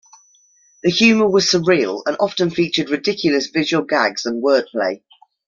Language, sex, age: English, female, 30-39